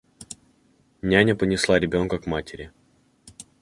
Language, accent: Russian, Русский